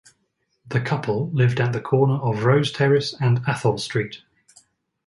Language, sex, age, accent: English, male, 30-39, England English